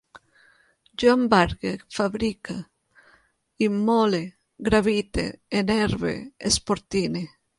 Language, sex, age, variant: Catalan, female, 40-49, Central